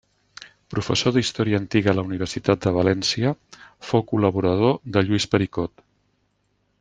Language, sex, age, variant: Catalan, male, 60-69, Central